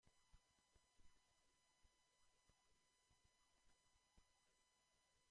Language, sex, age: English, male, 19-29